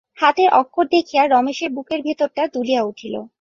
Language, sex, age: Bengali, female, 19-29